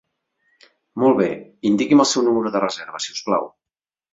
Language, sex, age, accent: Catalan, male, 40-49, Català central